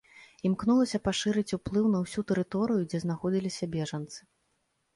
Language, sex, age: Belarusian, female, 30-39